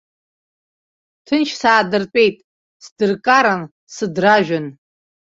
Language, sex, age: Abkhazian, female, 30-39